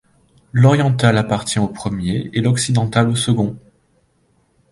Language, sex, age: French, male, 30-39